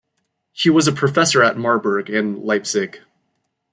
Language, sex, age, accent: English, male, 19-29, United States English